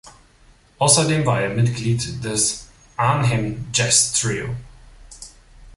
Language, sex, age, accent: German, male, 30-39, Deutschland Deutsch